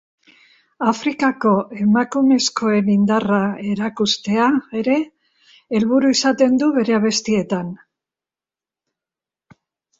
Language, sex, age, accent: Basque, female, 70-79, Mendebalekoa (Araba, Bizkaia, Gipuzkoako mendebaleko herri batzuk)